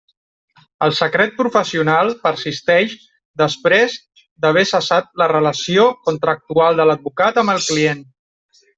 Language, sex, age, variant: Catalan, male, 30-39, Central